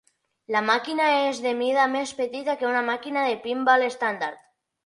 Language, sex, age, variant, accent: Catalan, male, under 19, Nord-Occidental, Tortosí